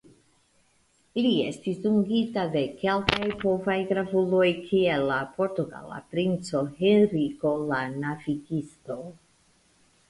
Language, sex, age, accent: Esperanto, female, 50-59, Internacia